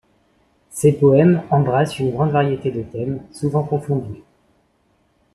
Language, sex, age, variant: French, male, 19-29, Français de métropole